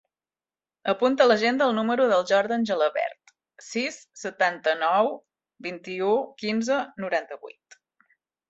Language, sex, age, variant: Catalan, female, 30-39, Central